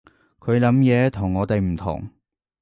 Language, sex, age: Cantonese, male, 30-39